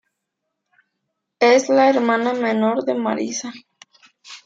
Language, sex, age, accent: Spanish, female, 19-29, México